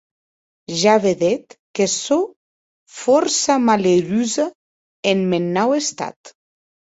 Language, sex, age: Occitan, female, 40-49